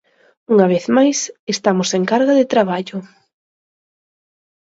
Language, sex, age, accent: Galician, female, 19-29, Central (gheada); Oriental (común en zona oriental)